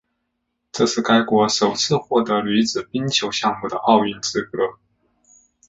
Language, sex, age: Chinese, male, 30-39